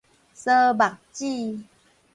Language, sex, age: Min Nan Chinese, female, 40-49